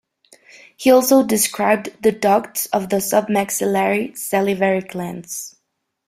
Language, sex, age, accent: English, female, 19-29, United States English